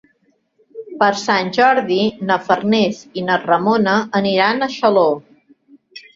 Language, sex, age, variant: Catalan, female, 50-59, Central